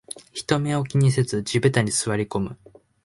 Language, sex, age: Japanese, male, 19-29